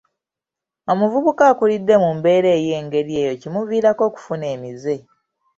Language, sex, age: Ganda, female, 30-39